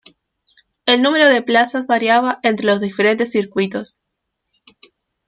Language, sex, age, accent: Spanish, female, 19-29, Rioplatense: Argentina, Uruguay, este de Bolivia, Paraguay